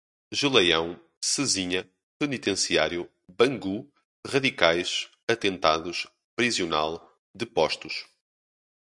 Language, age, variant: Portuguese, 19-29, Portuguese (Portugal)